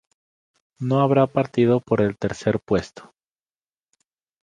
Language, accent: Spanish, México